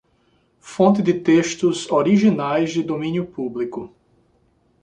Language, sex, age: Portuguese, male, 40-49